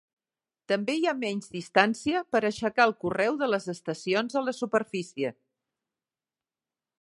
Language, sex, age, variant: Catalan, female, 60-69, Central